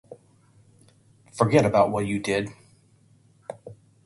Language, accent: English, United States English